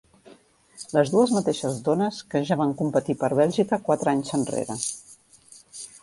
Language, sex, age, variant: Catalan, female, 40-49, Central